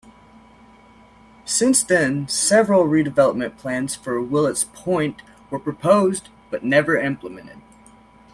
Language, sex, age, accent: English, male, 19-29, Irish English